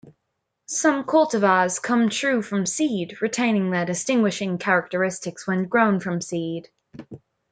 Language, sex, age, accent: English, female, under 19, England English